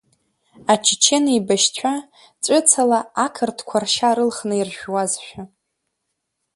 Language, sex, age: Abkhazian, female, under 19